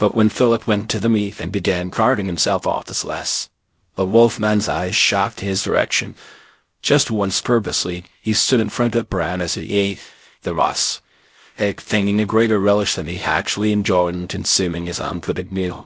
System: TTS, VITS